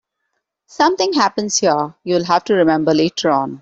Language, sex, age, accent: English, female, 30-39, India and South Asia (India, Pakistan, Sri Lanka)